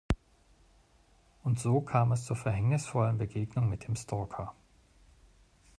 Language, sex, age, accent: German, male, 40-49, Deutschland Deutsch